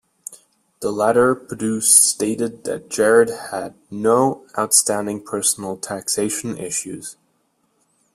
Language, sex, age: English, male, 19-29